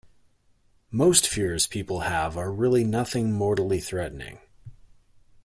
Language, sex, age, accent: English, male, 30-39, Canadian English